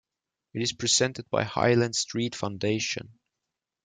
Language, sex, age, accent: English, male, 19-29, United States English